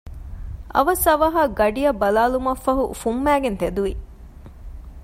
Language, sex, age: Divehi, female, 30-39